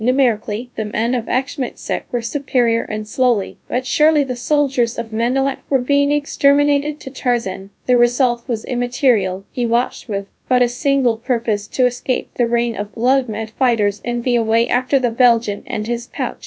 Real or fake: fake